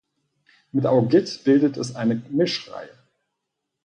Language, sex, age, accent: German, male, 40-49, Deutschland Deutsch